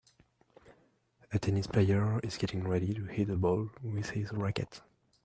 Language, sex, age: English, male, 19-29